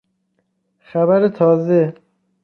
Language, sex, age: Persian, male, 19-29